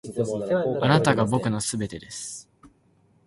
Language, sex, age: Japanese, male, under 19